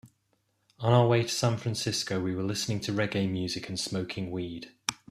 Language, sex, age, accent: English, male, 30-39, England English